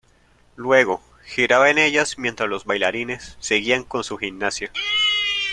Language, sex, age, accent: Spanish, male, 19-29, Andino-Pacífico: Colombia, Perú, Ecuador, oeste de Bolivia y Venezuela andina